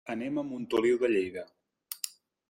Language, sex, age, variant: Catalan, male, 40-49, Central